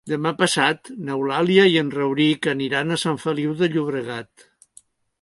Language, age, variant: Catalan, 60-69, Central